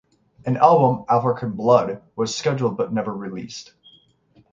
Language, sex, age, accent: English, male, 19-29, United States English